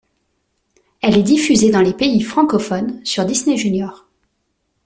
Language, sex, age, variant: French, female, 30-39, Français de métropole